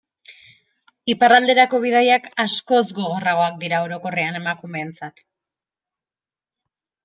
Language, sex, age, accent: Basque, female, 19-29, Erdialdekoa edo Nafarra (Gipuzkoa, Nafarroa)